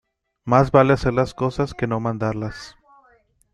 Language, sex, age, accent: Spanish, male, 30-39, México